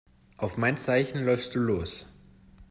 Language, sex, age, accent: German, male, 19-29, Deutschland Deutsch